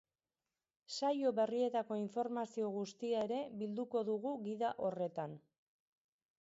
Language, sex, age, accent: Basque, female, 50-59, Mendebalekoa (Araba, Bizkaia, Gipuzkoako mendebaleko herri batzuk)